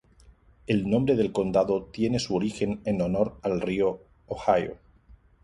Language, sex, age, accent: Spanish, male, 40-49, España: Sur peninsular (Andalucia, Extremadura, Murcia)